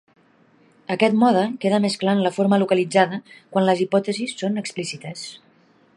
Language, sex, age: Catalan, female, 40-49